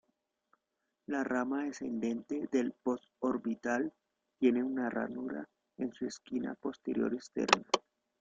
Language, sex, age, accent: Spanish, male, 30-39, Andino-Pacífico: Colombia, Perú, Ecuador, oeste de Bolivia y Venezuela andina